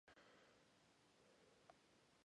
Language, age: English, 19-29